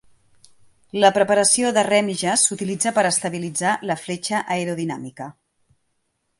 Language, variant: Catalan, Central